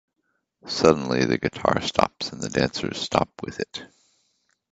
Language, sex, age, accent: English, male, 40-49, United States English